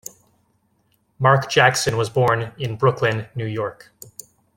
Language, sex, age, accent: English, male, 30-39, United States English